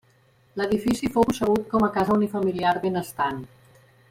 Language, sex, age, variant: Catalan, female, 50-59, Central